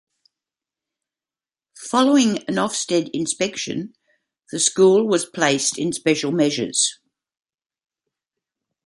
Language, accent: English, Australian English